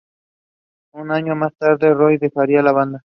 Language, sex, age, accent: Spanish, male, 19-29, México